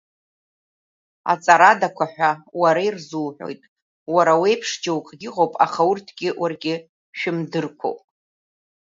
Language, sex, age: Abkhazian, female, 30-39